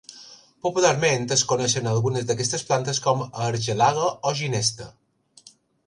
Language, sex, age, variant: Catalan, male, 30-39, Balear